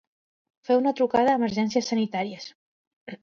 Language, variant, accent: Catalan, Central, central